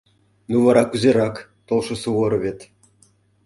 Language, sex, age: Mari, male, 50-59